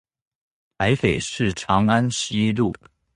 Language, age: Chinese, 30-39